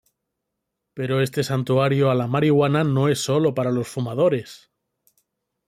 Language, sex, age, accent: Spanish, male, 40-49, España: Norte peninsular (Asturias, Castilla y León, Cantabria, País Vasco, Navarra, Aragón, La Rioja, Guadalajara, Cuenca)